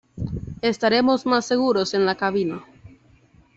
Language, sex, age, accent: Spanish, male, under 19, Caribe: Cuba, Venezuela, Puerto Rico, República Dominicana, Panamá, Colombia caribeña, México caribeño, Costa del golfo de México